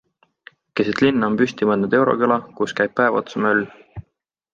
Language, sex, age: Estonian, male, 19-29